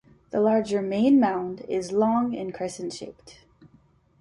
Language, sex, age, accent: English, female, 19-29, United States English